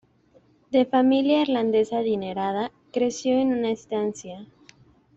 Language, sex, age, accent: Spanish, female, 19-29, México